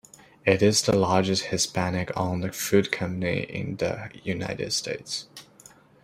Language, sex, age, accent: English, male, under 19, United States English